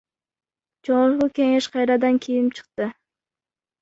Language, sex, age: Kyrgyz, female, under 19